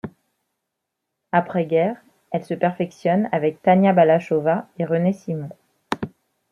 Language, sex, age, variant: French, female, 30-39, Français de métropole